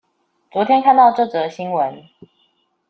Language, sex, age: Chinese, female, 19-29